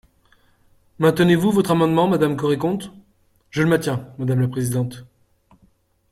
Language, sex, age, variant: French, male, 30-39, Français de métropole